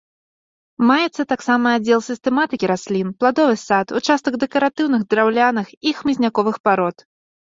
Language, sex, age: Belarusian, female, 19-29